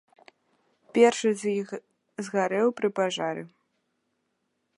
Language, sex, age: Belarusian, female, 19-29